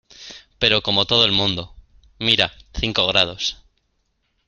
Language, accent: Spanish, España: Norte peninsular (Asturias, Castilla y León, Cantabria, País Vasco, Navarra, Aragón, La Rioja, Guadalajara, Cuenca)